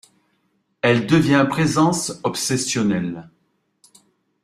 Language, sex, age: French, male, 40-49